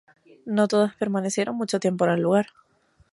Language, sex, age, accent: Spanish, female, 19-29, España: Islas Canarias